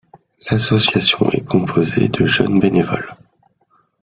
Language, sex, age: French, male, 30-39